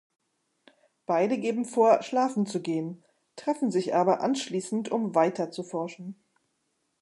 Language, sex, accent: German, female, Deutschland Deutsch